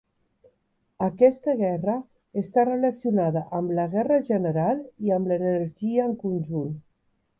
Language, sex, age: Catalan, female, 50-59